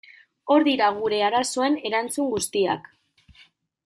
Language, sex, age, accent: Basque, female, 19-29, Mendebalekoa (Araba, Bizkaia, Gipuzkoako mendebaleko herri batzuk)